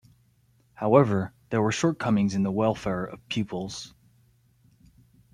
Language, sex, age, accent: English, male, 19-29, United States English